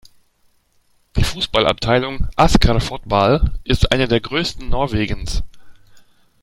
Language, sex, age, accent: German, male, 30-39, Deutschland Deutsch